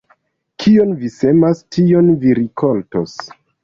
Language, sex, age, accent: Esperanto, male, 30-39, Internacia